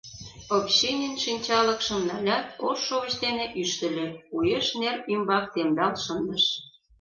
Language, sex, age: Mari, female, 40-49